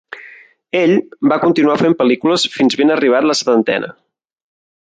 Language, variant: Catalan, Central